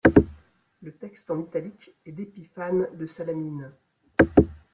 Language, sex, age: French, female, 60-69